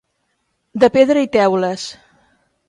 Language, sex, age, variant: Catalan, female, 70-79, Central